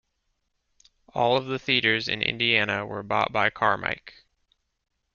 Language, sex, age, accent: English, male, 40-49, United States English